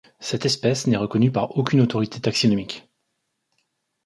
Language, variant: French, Français de métropole